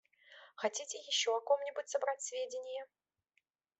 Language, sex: Russian, female